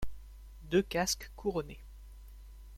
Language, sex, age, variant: French, male, 19-29, Français de métropole